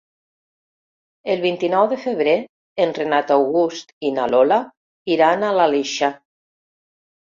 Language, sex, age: Catalan, female, 60-69